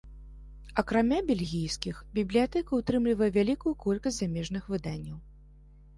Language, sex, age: Belarusian, female, 30-39